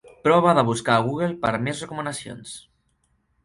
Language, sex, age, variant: Catalan, male, under 19, Central